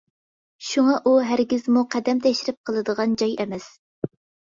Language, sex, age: Uyghur, female, under 19